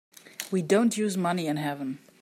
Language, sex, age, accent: English, female, 40-49, England English